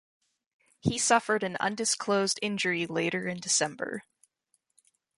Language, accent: English, Canadian English